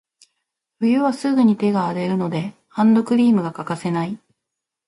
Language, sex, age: Japanese, female, 30-39